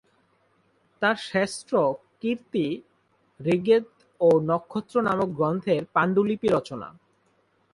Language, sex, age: Bengali, male, 19-29